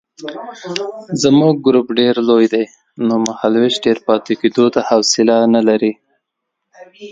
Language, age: Pashto, 30-39